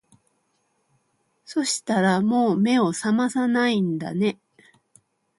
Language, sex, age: Japanese, female, 40-49